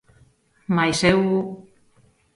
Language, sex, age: Galician, female, 30-39